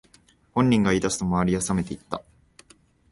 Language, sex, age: Japanese, male, 19-29